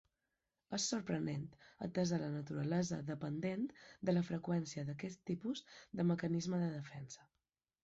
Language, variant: Catalan, Balear